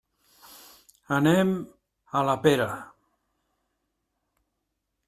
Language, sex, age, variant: Catalan, male, 70-79, Central